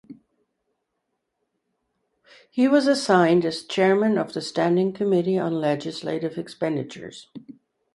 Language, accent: English, Canadian English